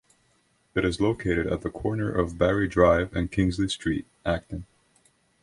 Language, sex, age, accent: English, male, 19-29, United States English